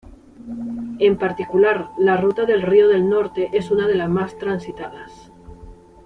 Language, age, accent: Spanish, 40-49, España: Norte peninsular (Asturias, Castilla y León, Cantabria, País Vasco, Navarra, Aragón, La Rioja, Guadalajara, Cuenca)